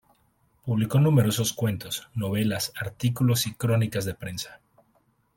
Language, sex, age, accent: Spanish, male, 30-39, México